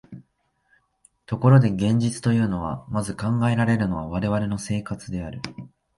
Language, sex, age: Japanese, male, 19-29